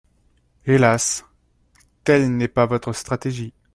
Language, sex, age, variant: French, male, 19-29, Français de métropole